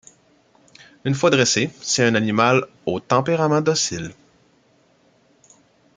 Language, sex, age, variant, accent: French, male, 30-39, Français d'Amérique du Nord, Français du Canada